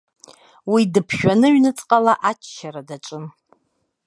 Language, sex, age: Abkhazian, female, 40-49